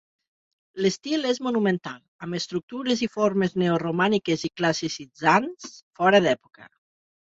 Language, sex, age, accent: Catalan, female, 40-49, Lleida